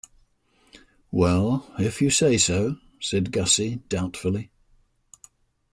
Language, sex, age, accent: English, male, 70-79, England English